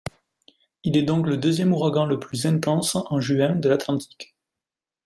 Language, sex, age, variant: French, male, 30-39, Français de métropole